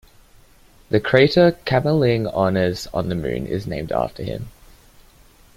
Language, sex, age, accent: English, male, 19-29, Australian English